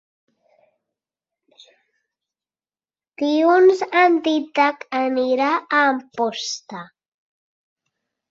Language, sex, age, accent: Catalan, female, 40-49, Oriental